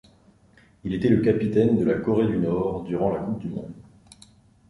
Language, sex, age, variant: French, male, 19-29, Français de métropole